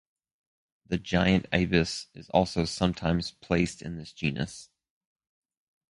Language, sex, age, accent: English, male, 30-39, United States English